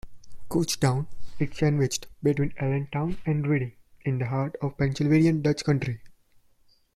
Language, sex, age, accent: English, male, 19-29, India and South Asia (India, Pakistan, Sri Lanka)